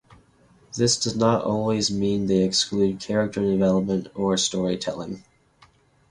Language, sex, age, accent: English, male, under 19, United States English